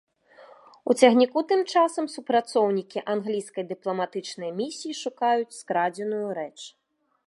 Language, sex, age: Belarusian, female, 30-39